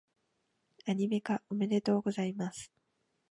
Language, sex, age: Japanese, female, 19-29